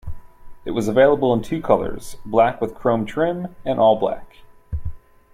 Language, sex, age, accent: English, male, 30-39, United States English